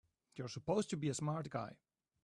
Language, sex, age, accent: English, male, 40-49, England English